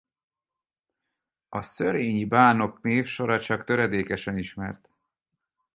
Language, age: Hungarian, 40-49